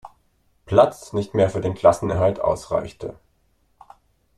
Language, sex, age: German, male, 30-39